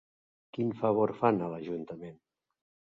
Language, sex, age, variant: Catalan, male, 50-59, Central